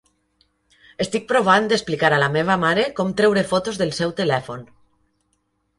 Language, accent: Catalan, valencià